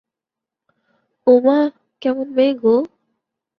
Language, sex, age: Bengali, female, 19-29